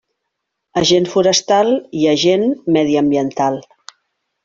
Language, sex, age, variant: Catalan, female, 50-59, Central